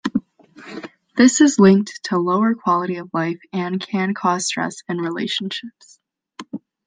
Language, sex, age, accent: English, female, under 19, United States English